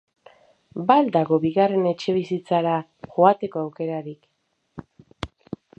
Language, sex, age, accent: Basque, female, 30-39, Mendebalekoa (Araba, Bizkaia, Gipuzkoako mendebaleko herri batzuk)